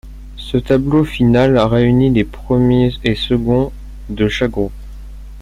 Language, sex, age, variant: French, male, under 19, Français de métropole